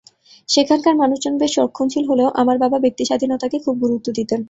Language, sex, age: Bengali, female, 19-29